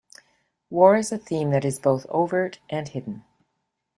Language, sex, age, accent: English, female, 60-69, Canadian English